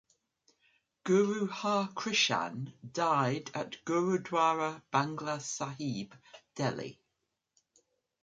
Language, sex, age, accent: English, female, 60-69, England English